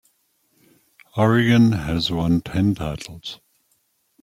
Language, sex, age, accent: English, male, 60-69, Australian English